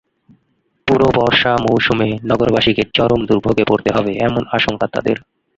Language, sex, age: Bengali, male, 19-29